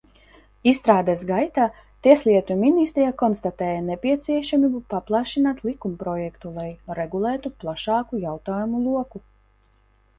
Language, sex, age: Latvian, female, 19-29